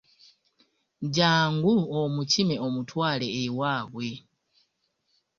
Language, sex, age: Ganda, female, 30-39